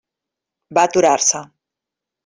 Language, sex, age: Catalan, female, 40-49